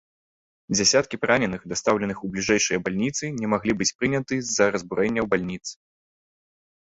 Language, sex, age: Belarusian, male, 19-29